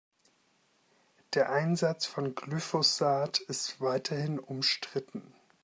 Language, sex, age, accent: German, male, 19-29, Deutschland Deutsch